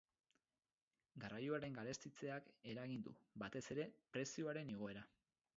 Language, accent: Basque, Mendebalekoa (Araba, Bizkaia, Gipuzkoako mendebaleko herri batzuk)